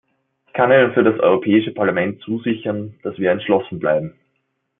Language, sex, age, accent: German, male, 19-29, Österreichisches Deutsch